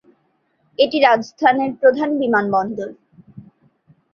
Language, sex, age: Bengali, female, 19-29